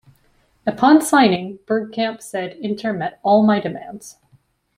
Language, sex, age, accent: English, female, 30-39, Canadian English